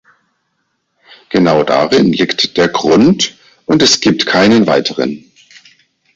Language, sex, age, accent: German, male, 50-59, Deutschland Deutsch